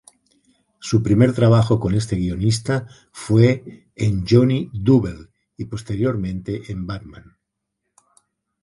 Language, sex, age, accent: Spanish, male, 50-59, España: Norte peninsular (Asturias, Castilla y León, Cantabria, País Vasco, Navarra, Aragón, La Rioja, Guadalajara, Cuenca)